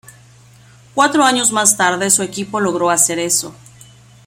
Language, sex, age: Spanish, female, 30-39